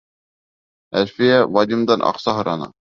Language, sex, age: Bashkir, male, 19-29